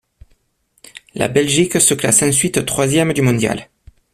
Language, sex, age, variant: French, male, 30-39, Français de métropole